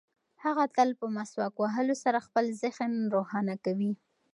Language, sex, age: Pashto, female, 19-29